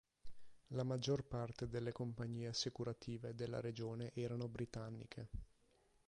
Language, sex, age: Italian, male, 30-39